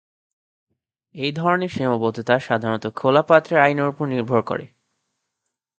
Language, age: Bengali, 19-29